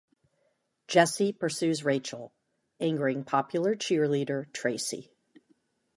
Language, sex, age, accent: English, female, 50-59, United States English